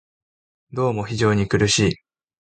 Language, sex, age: Japanese, male, 19-29